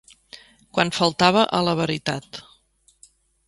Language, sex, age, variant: Catalan, female, 40-49, Central